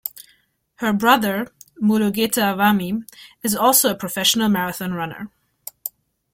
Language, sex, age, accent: English, female, 19-29, United States English